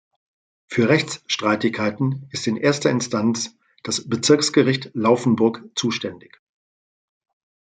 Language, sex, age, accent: German, male, 50-59, Deutschland Deutsch